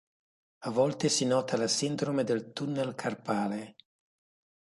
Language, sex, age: Italian, male, 60-69